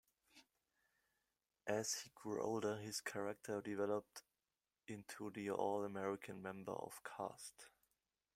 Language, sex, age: English, male, 19-29